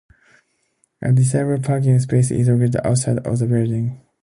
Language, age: English, 19-29